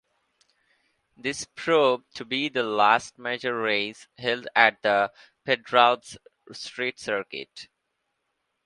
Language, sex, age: English, male, 19-29